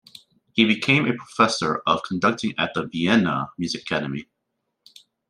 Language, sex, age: English, male, 19-29